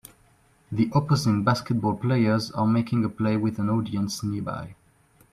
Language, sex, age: English, male, 19-29